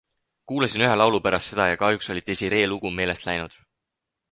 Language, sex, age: Estonian, male, 19-29